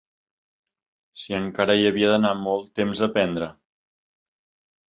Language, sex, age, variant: Catalan, male, 40-49, Central